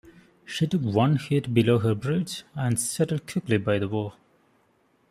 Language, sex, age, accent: English, male, 19-29, India and South Asia (India, Pakistan, Sri Lanka)